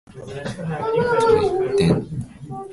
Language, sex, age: Japanese, male, 19-29